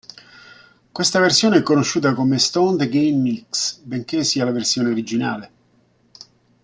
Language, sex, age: Italian, male, 60-69